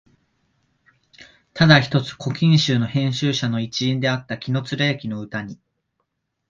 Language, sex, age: Japanese, male, 19-29